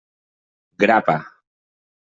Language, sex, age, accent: Catalan, male, 40-49, valencià